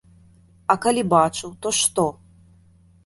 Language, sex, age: Belarusian, female, 30-39